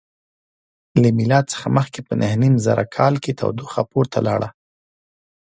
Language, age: Pashto, 30-39